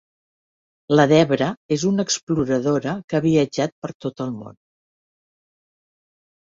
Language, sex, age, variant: Catalan, female, 60-69, Central